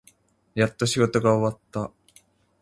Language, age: Japanese, 19-29